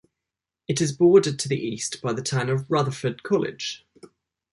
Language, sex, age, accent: English, male, 19-29, England English